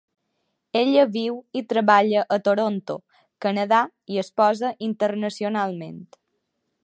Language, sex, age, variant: Catalan, female, under 19, Balear